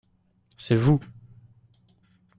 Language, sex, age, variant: French, male, under 19, Français de métropole